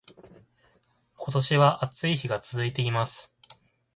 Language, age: Japanese, 19-29